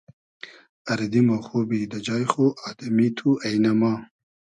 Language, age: Hazaragi, 30-39